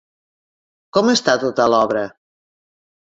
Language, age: Catalan, 60-69